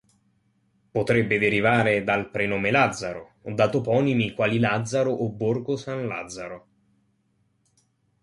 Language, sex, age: Italian, male, under 19